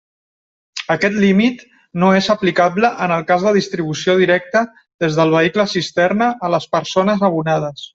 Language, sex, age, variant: Catalan, male, 30-39, Central